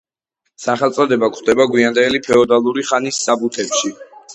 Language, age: Georgian, under 19